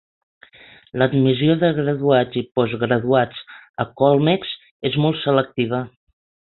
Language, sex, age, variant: Catalan, female, 60-69, Central